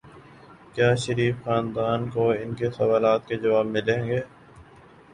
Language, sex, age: Urdu, male, 19-29